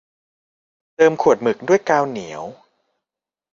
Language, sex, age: Thai, male, 19-29